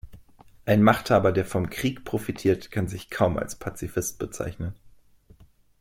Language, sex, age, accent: German, male, 30-39, Deutschland Deutsch